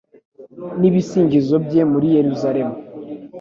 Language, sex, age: Kinyarwanda, male, under 19